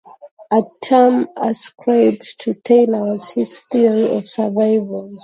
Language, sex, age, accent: English, female, 19-29, United States English